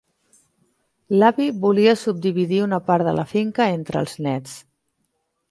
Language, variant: Catalan, Central